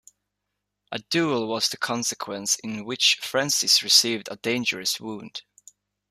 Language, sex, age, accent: English, male, 19-29, Irish English